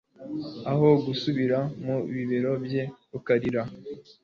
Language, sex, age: Kinyarwanda, male, under 19